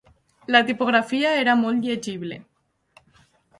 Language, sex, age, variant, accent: Catalan, female, 19-29, Valencià meridional, valencià